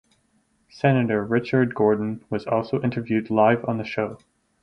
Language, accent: English, Canadian English